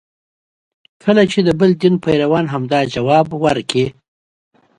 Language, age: Pashto, 40-49